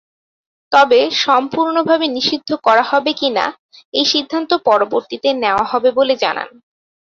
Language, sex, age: Bengali, female, 19-29